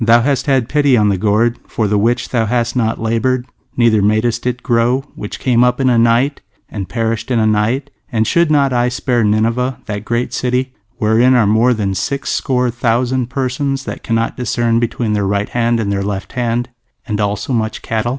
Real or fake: real